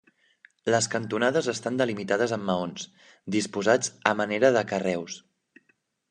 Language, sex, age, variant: Catalan, male, 19-29, Central